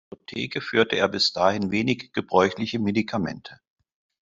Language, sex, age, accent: German, male, 50-59, Deutschland Deutsch